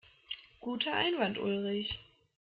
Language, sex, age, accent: German, female, 19-29, Deutschland Deutsch